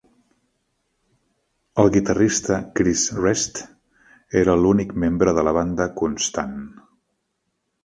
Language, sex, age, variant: Catalan, male, 40-49, Central